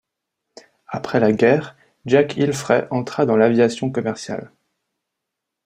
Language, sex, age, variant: French, male, 19-29, Français de métropole